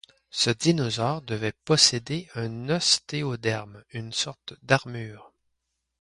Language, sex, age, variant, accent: French, male, 50-59, Français d'Amérique du Nord, Français du Canada